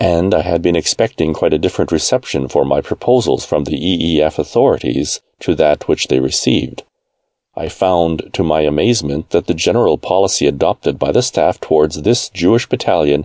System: none